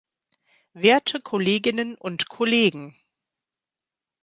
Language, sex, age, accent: German, female, 50-59, Deutschland Deutsch